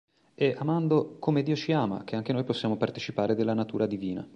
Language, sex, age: Italian, male, 40-49